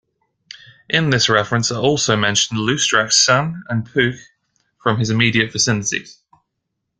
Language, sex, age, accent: English, male, 19-29, England English